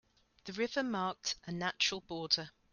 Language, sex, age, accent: English, female, 50-59, England English